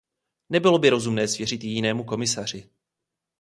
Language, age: Czech, 19-29